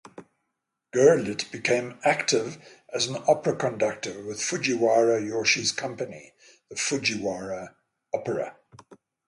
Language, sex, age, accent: English, male, 70-79, England English; Southern African (South Africa, Zimbabwe, Namibia)